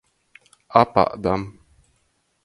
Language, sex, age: Latgalian, male, 19-29